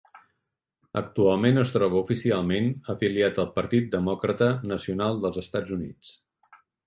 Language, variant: Catalan, Central